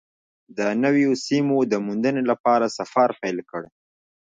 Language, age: Pashto, 19-29